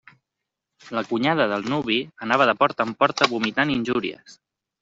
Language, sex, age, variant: Catalan, male, 30-39, Central